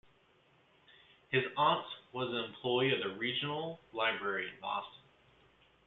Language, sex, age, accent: English, male, 19-29, United States English